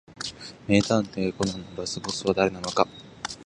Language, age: Japanese, 19-29